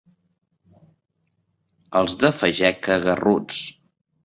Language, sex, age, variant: Catalan, male, 40-49, Nord-Occidental